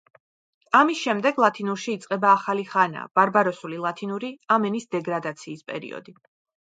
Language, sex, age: Georgian, female, 40-49